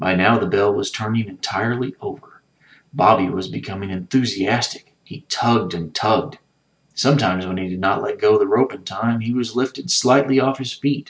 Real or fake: real